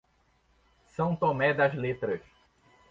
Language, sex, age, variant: Portuguese, male, 30-39, Portuguese (Brasil)